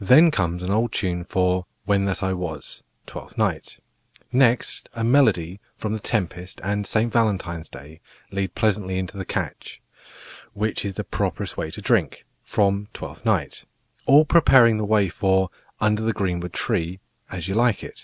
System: none